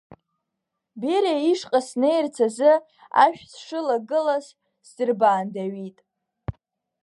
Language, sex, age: Abkhazian, female, under 19